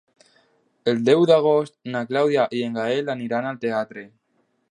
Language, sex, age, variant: Catalan, male, under 19, Alacantí